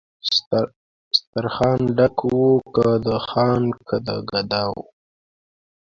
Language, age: Pashto, 19-29